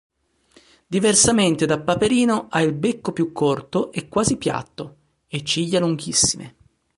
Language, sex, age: Italian, male, 40-49